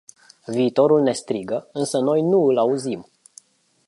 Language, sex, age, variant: Romanian, male, 40-49, Romanian-Romania